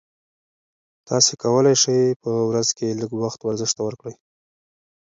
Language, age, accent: Pashto, 30-39, پکتیا ولایت، احمدزی